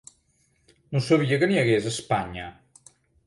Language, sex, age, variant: Catalan, male, 40-49, Central